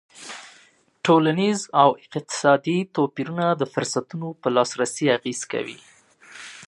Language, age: Pashto, 30-39